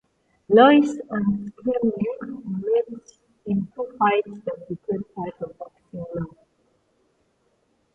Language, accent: English, Filipino